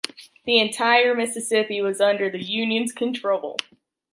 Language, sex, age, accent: English, female, 19-29, United States English